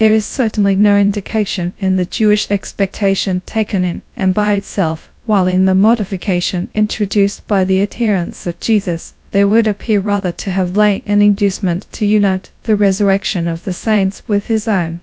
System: TTS, GradTTS